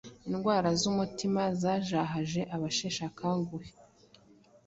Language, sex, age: Kinyarwanda, female, 19-29